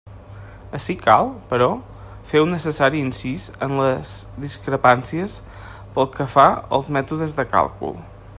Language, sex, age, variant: Catalan, male, 30-39, Nord-Occidental